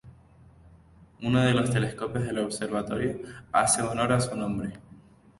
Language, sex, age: Spanish, male, 19-29